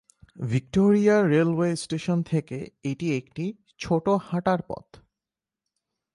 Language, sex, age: Bengali, male, 19-29